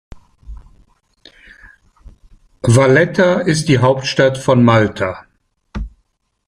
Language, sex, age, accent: German, male, 60-69, Deutschland Deutsch